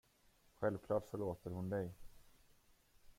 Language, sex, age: Swedish, male, 30-39